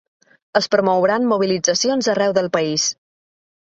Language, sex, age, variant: Catalan, female, 30-39, Balear